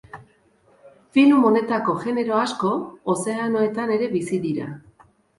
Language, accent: Basque, Mendebalekoa (Araba, Bizkaia, Gipuzkoako mendebaleko herri batzuk)